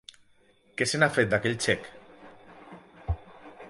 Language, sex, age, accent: Catalan, male, 40-49, valencià